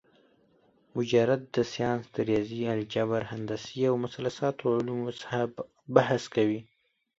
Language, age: Pashto, 19-29